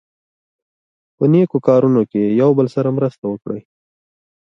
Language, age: Pashto, 19-29